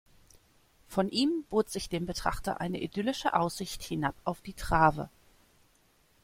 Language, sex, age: German, female, 30-39